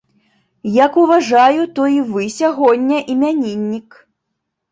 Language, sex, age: Belarusian, female, 30-39